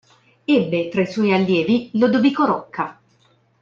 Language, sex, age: Italian, female, 30-39